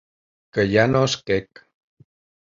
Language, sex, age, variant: Catalan, male, 40-49, Balear